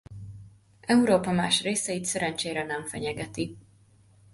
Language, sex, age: Hungarian, female, 19-29